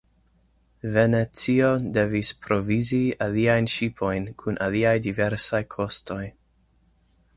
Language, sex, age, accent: Esperanto, male, 30-39, Internacia